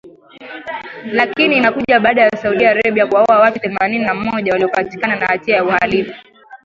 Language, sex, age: Swahili, female, 19-29